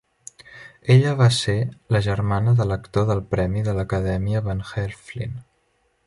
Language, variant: Catalan, Central